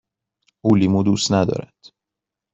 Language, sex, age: Persian, male, 30-39